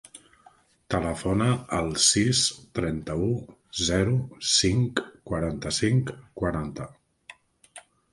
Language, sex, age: Catalan, male, 40-49